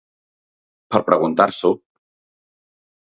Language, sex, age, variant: Catalan, male, 40-49, Central